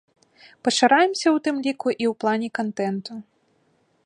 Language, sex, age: Belarusian, female, 19-29